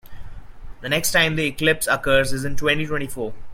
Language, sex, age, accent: English, male, 19-29, India and South Asia (India, Pakistan, Sri Lanka)